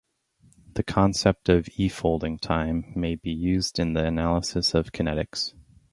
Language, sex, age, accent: English, male, 30-39, United States English